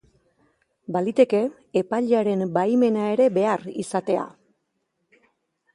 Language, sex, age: Basque, female, 50-59